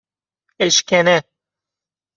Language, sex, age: Persian, male, 30-39